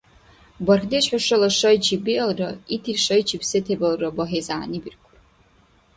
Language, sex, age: Dargwa, female, 19-29